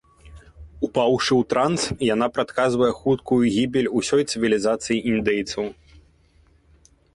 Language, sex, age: Belarusian, male, 19-29